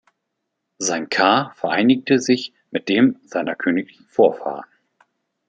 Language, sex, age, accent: German, male, 50-59, Deutschland Deutsch